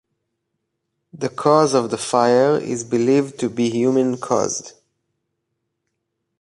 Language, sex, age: English, male, 30-39